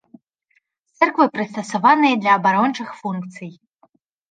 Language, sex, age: Belarusian, female, 19-29